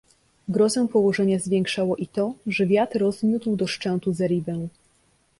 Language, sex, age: Polish, female, 19-29